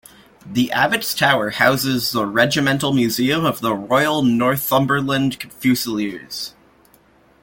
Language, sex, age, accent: English, male, under 19, Canadian English